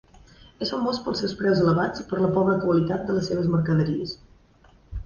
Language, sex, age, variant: Catalan, female, 19-29, Central